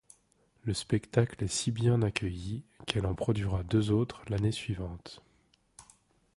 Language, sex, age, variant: French, male, 19-29, Français de métropole